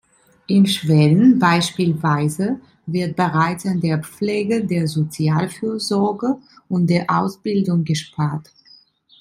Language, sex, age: German, female, 30-39